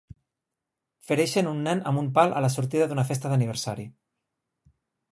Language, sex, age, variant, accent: Catalan, male, 30-39, Nord-Occidental, nord-occidental